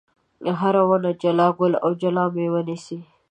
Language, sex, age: Pashto, female, 19-29